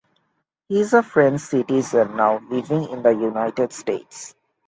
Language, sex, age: English, male, 19-29